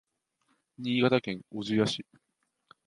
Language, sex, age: Japanese, male, 19-29